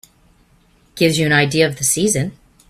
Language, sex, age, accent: English, female, 50-59, United States English